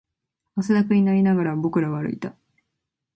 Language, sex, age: Japanese, female, 19-29